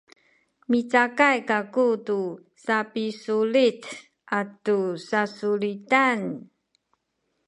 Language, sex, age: Sakizaya, female, 50-59